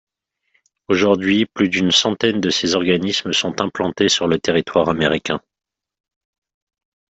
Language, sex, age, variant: French, male, 40-49, Français de métropole